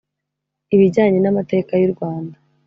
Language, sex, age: Kinyarwanda, female, 19-29